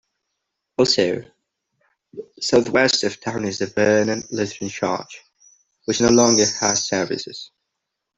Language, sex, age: English, male, 19-29